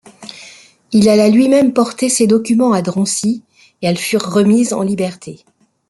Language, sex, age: French, female, 50-59